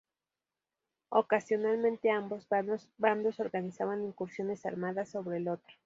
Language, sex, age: Spanish, female, 19-29